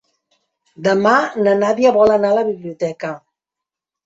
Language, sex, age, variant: Catalan, female, 50-59, Central